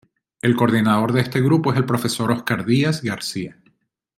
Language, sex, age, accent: Spanish, male, 40-49, Caribe: Cuba, Venezuela, Puerto Rico, República Dominicana, Panamá, Colombia caribeña, México caribeño, Costa del golfo de México